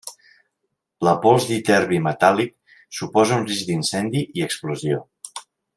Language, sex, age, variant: Catalan, male, 40-49, Central